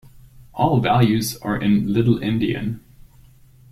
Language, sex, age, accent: English, male, 40-49, United States English